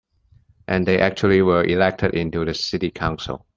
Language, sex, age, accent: English, male, 40-49, Hong Kong English